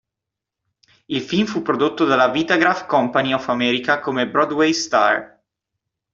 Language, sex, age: Italian, male, 19-29